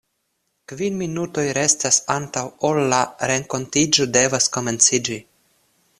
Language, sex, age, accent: Esperanto, male, 19-29, Internacia